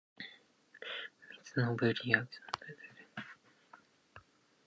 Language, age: English, 19-29